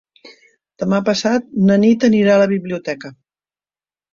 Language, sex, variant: Catalan, female, Central